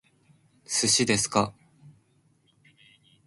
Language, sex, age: Japanese, male, 19-29